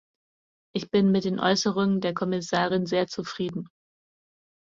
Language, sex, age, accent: German, female, 40-49, Deutschland Deutsch